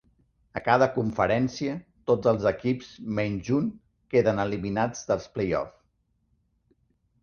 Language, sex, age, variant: Catalan, male, 40-49, Central